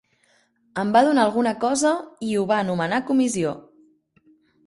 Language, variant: Catalan, Central